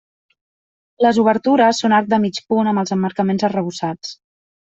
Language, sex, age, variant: Catalan, female, 19-29, Central